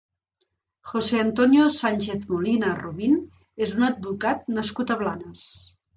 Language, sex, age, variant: Catalan, female, 40-49, Central